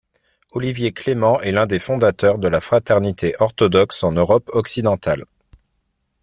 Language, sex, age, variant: French, male, 30-39, Français de métropole